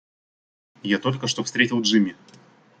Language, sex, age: Russian, male, 19-29